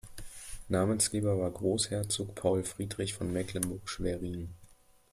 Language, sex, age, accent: German, male, 30-39, Deutschland Deutsch